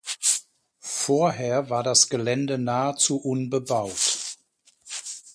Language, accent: German, Deutschland Deutsch